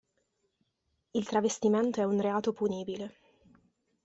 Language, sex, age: Italian, female, 19-29